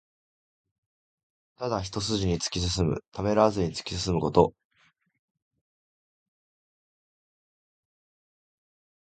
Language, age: Japanese, 19-29